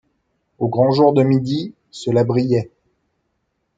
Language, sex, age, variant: French, male, 30-39, Français de métropole